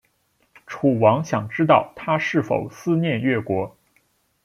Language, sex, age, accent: Chinese, male, 19-29, 出生地：山东省